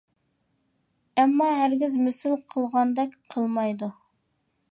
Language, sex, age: Uyghur, female, 19-29